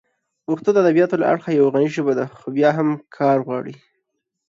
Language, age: Pashto, 19-29